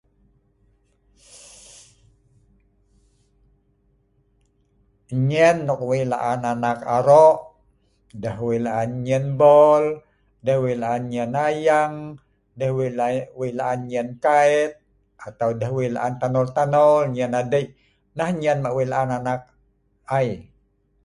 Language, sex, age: Sa'ban, male, 50-59